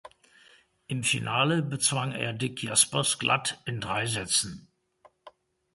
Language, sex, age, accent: German, male, 60-69, Deutschland Deutsch